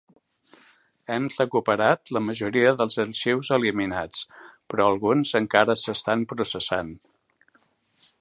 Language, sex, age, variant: Catalan, male, 60-69, Central